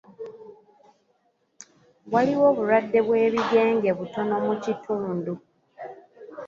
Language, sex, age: Ganda, female, 19-29